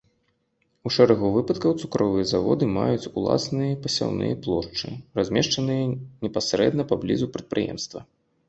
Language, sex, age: Belarusian, male, 30-39